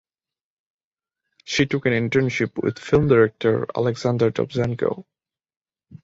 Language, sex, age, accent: English, male, 19-29, India and South Asia (India, Pakistan, Sri Lanka)